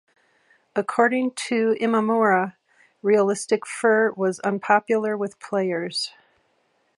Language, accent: English, United States English